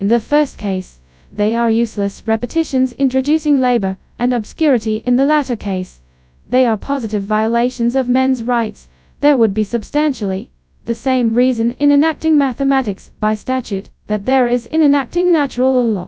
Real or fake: fake